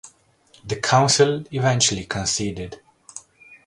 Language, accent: English, United States English